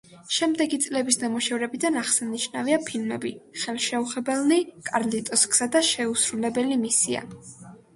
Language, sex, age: Georgian, female, under 19